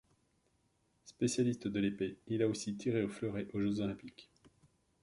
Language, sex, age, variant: French, male, 40-49, Français de métropole